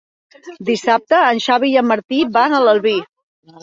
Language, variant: Catalan, Central